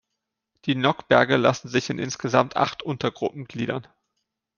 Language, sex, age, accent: German, male, 19-29, Deutschland Deutsch